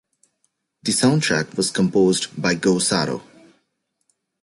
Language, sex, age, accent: English, male, 19-29, United States English